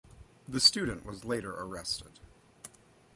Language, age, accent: English, 19-29, United States English